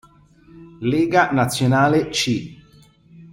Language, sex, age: Italian, male, 30-39